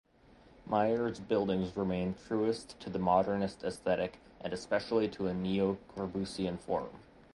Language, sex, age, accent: English, male, 19-29, United States English